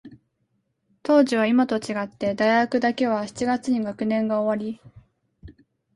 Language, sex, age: Japanese, female, 19-29